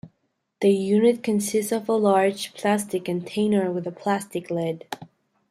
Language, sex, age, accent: English, female, under 19, United States English